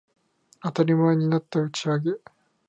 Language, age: Japanese, 19-29